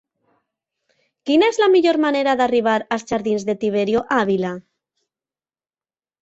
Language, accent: Catalan, valencià